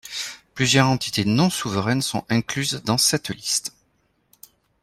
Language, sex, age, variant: French, male, 40-49, Français de métropole